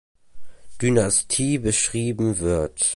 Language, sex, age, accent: German, male, under 19, Deutschland Deutsch